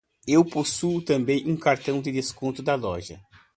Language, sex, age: Portuguese, male, 50-59